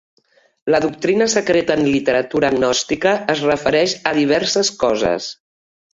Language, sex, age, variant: Catalan, female, 50-59, Septentrional